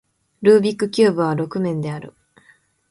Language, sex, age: Japanese, female, 19-29